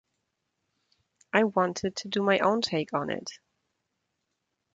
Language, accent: English, Canadian English; German English